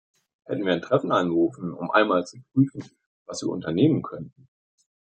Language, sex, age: German, male, 19-29